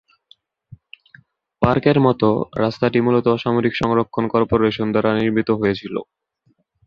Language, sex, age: Bengali, male, under 19